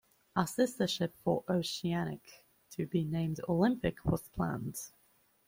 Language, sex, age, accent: English, male, under 19, Australian English